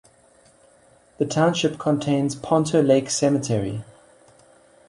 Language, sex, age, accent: English, male, 40-49, Southern African (South Africa, Zimbabwe, Namibia)